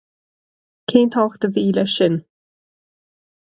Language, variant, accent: Irish, Gaeilge na Mumhan, Cainteoir líofa, ní ó dhúchas